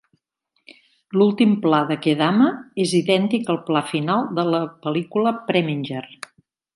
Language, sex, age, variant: Catalan, female, 60-69, Central